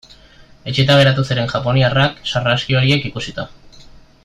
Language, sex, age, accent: Basque, male, 19-29, Mendebalekoa (Araba, Bizkaia, Gipuzkoako mendebaleko herri batzuk)